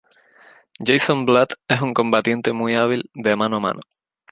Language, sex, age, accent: Spanish, male, 19-29, España: Islas Canarias